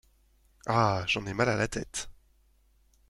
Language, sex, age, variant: French, male, 30-39, Français de métropole